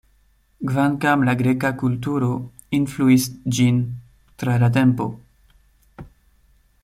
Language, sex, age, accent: Esperanto, male, 19-29, Internacia